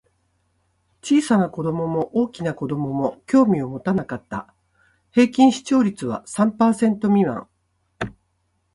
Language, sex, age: Japanese, female, 60-69